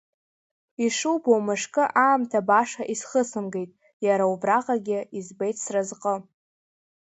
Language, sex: Abkhazian, female